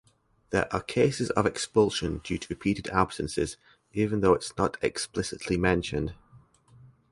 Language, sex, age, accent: English, male, 30-39, England English